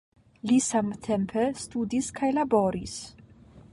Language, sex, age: Esperanto, female, 19-29